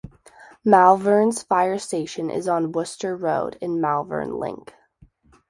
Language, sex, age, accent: English, female, 19-29, United States English